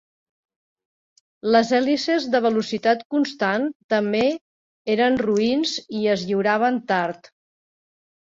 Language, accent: Catalan, Empordanès